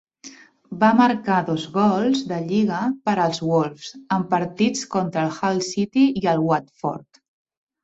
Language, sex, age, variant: Catalan, female, 30-39, Central